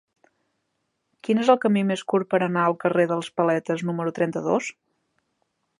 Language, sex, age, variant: Catalan, female, 30-39, Central